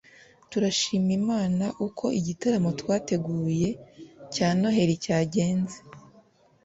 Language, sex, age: Kinyarwanda, female, 19-29